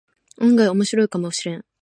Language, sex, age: Japanese, female, 19-29